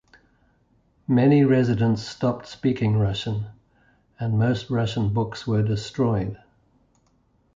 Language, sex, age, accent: English, male, 70-79, Southern African (South Africa, Zimbabwe, Namibia)